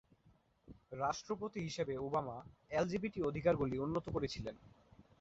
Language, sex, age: Bengali, male, under 19